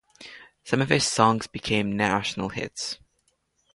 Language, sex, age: English, male, under 19